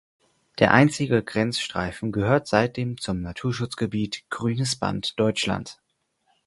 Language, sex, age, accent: German, male, 19-29, Deutschland Deutsch